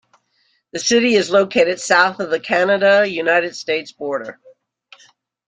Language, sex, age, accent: English, female, 60-69, United States English